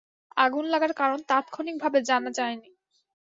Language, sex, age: Bengali, female, 19-29